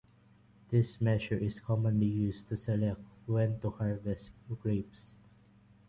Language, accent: English, Filipino